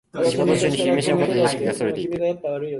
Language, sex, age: Japanese, male, under 19